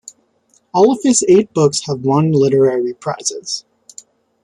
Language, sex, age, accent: English, male, 19-29, United States English